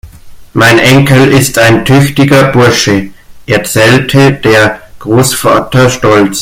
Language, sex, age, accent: German, male, 19-29, Deutschland Deutsch